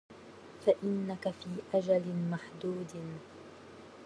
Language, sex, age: Arabic, female, 19-29